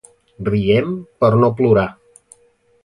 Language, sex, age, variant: Catalan, male, 50-59, Central